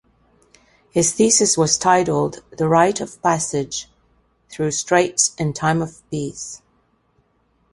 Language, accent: English, Canadian English